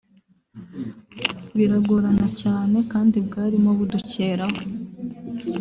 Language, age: Kinyarwanda, 19-29